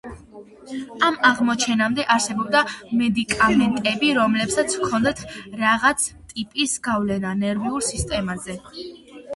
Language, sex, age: Georgian, female, under 19